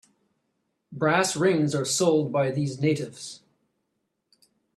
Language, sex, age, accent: English, male, 60-69, Canadian English